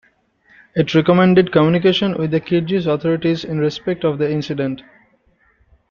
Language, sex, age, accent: English, male, 19-29, India and South Asia (India, Pakistan, Sri Lanka)